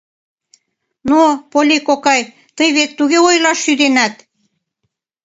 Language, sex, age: Mari, female, 19-29